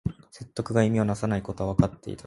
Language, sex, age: Japanese, male, 19-29